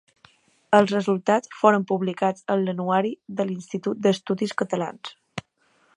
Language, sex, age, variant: Catalan, female, 19-29, Balear